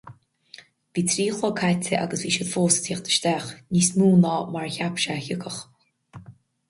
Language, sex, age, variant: Irish, female, 30-39, Gaeilge Chonnacht